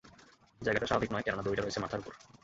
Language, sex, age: Bengali, male, 19-29